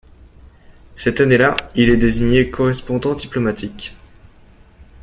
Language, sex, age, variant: French, male, under 19, Français de métropole